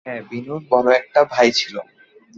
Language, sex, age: Bengali, male, 19-29